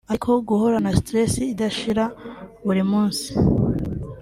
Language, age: Kinyarwanda, 19-29